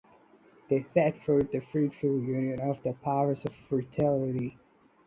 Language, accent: English, India and South Asia (India, Pakistan, Sri Lanka)